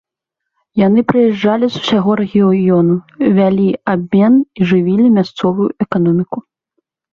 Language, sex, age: Belarusian, female, 19-29